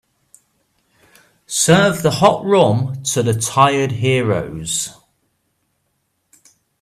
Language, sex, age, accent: English, male, 40-49, England English